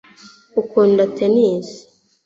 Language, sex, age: Kinyarwanda, female, 19-29